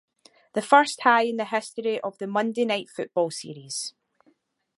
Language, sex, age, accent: English, female, 40-49, Scottish English